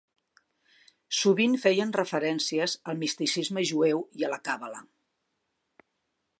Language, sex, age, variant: Catalan, female, 60-69, Central